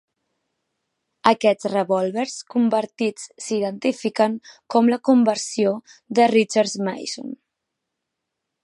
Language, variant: Catalan, Central